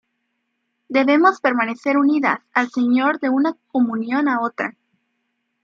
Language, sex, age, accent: Spanish, female, under 19, México